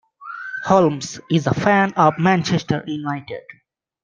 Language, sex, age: English, male, 19-29